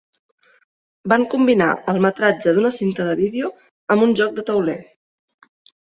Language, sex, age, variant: Catalan, female, 30-39, Central